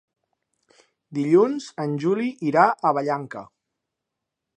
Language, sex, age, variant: Catalan, male, 30-39, Central